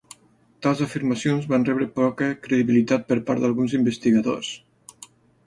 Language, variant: Catalan, Nord-Occidental